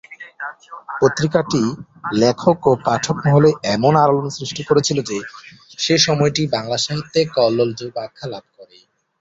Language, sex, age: Bengali, male, under 19